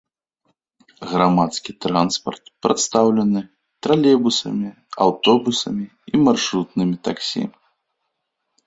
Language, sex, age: Belarusian, male, 30-39